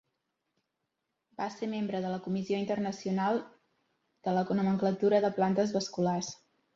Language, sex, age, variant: Catalan, female, 19-29, Central